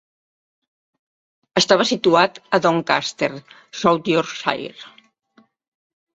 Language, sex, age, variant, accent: Catalan, female, 70-79, Central, central